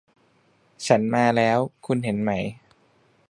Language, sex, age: Thai, male, 30-39